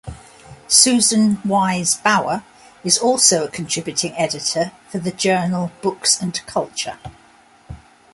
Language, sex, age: English, female, 60-69